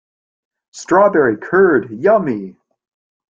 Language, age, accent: English, 19-29, United States English